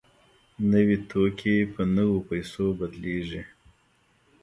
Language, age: Pashto, 30-39